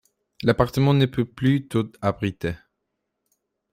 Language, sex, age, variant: French, male, under 19, Français de métropole